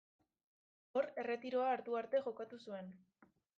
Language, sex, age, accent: Basque, female, 19-29, Mendebalekoa (Araba, Bizkaia, Gipuzkoako mendebaleko herri batzuk)